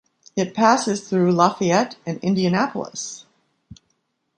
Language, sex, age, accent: English, female, 60-69, United States English